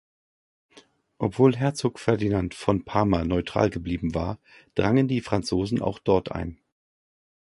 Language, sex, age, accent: German, male, 50-59, Deutschland Deutsch